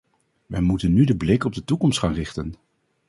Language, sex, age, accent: Dutch, male, 40-49, Nederlands Nederlands